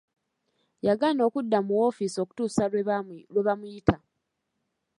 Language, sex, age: Ganda, female, 19-29